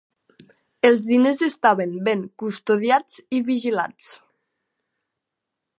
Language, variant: Catalan, Nord-Occidental